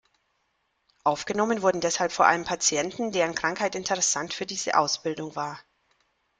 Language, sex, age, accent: German, female, 40-49, Deutschland Deutsch